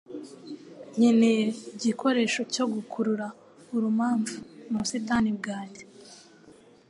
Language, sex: Kinyarwanda, female